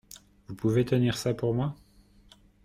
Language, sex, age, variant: French, male, 30-39, Français de métropole